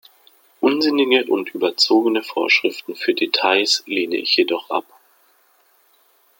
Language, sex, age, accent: German, male, 19-29, Deutschland Deutsch